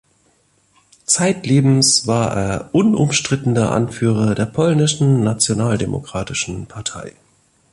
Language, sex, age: German, male, 40-49